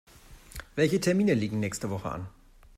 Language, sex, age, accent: German, male, 40-49, Deutschland Deutsch